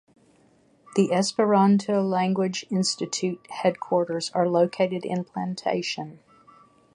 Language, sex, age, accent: English, female, 60-69, United States English